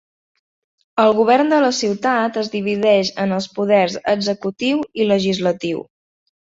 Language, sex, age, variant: Catalan, female, 19-29, Central